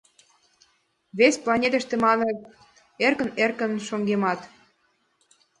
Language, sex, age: Mari, female, 19-29